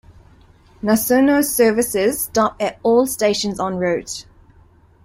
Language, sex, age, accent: English, female, 30-39, New Zealand English